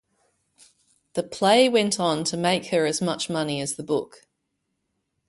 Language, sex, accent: English, female, Australian English